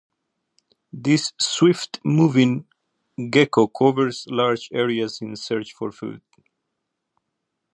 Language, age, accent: English, 30-39, United States English